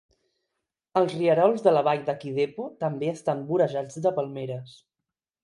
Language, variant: Catalan, Central